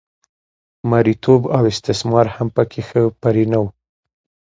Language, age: Pashto, 19-29